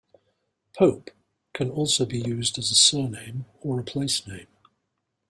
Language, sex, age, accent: English, male, 50-59, England English